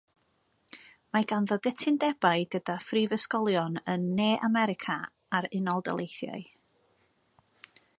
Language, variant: Welsh, Mid Wales